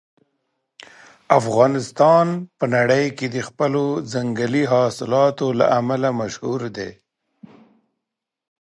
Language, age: Pashto, 50-59